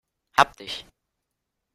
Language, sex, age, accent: German, male, 19-29, Deutschland Deutsch